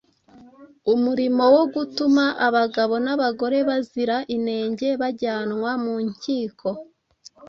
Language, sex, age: Kinyarwanda, female, 19-29